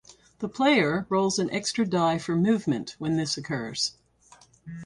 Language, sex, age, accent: English, female, 60-69, United States English